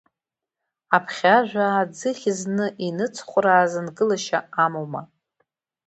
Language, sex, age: Abkhazian, female, 50-59